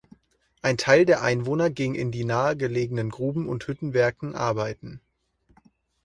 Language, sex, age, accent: German, male, 19-29, Deutschland Deutsch